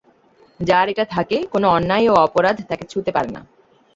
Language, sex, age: Bengali, female, 19-29